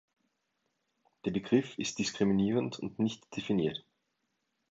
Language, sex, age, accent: German, male, 19-29, Österreichisches Deutsch